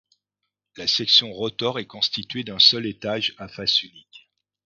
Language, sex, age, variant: French, male, 50-59, Français de métropole